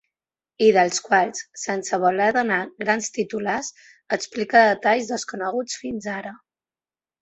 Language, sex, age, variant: Catalan, female, 30-39, Balear